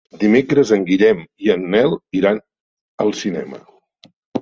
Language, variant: Catalan, Central